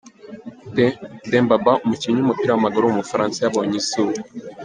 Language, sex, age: Kinyarwanda, male, 19-29